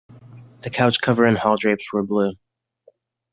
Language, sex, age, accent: English, male, 19-29, United States English